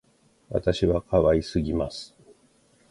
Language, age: Japanese, 50-59